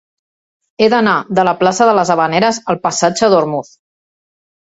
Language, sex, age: Catalan, female, 40-49